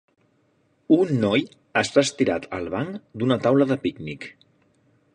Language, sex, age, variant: Catalan, male, 40-49, Central